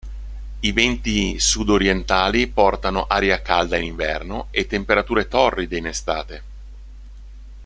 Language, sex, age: Italian, male, 50-59